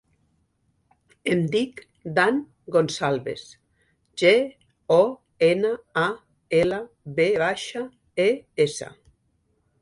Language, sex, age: Catalan, female, 60-69